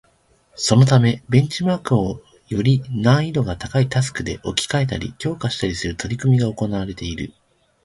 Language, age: Japanese, 30-39